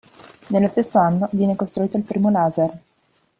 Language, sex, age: Italian, female, 19-29